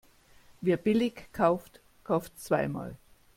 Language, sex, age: German, female, 50-59